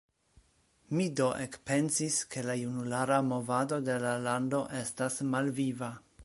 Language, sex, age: Esperanto, male, 40-49